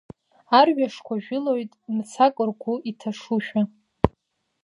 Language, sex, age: Abkhazian, female, 19-29